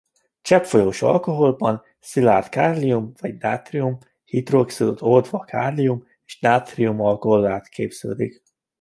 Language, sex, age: Hungarian, male, 19-29